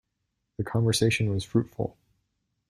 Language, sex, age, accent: English, male, 19-29, United States English